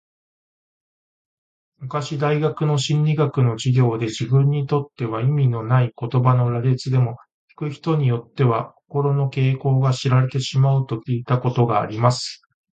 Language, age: Japanese, 40-49